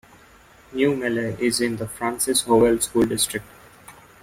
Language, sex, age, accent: English, male, 19-29, India and South Asia (India, Pakistan, Sri Lanka)